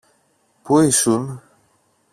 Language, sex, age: Greek, male, 30-39